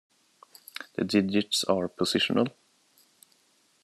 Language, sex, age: English, male, 30-39